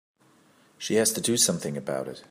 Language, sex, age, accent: English, male, 40-49, England English